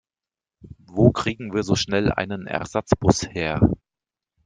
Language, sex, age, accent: German, male, 30-39, Deutschland Deutsch